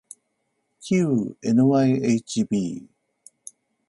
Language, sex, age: Japanese, male, 50-59